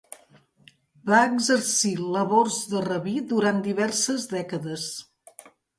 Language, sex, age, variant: Catalan, female, 60-69, Central